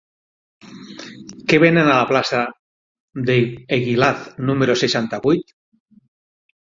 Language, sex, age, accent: Catalan, male, 40-49, central; nord-occidental